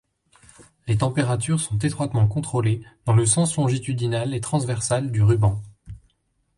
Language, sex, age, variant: French, male, 30-39, Français de métropole